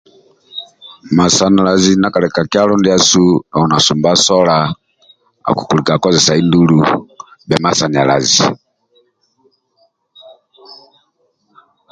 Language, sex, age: Amba (Uganda), male, 50-59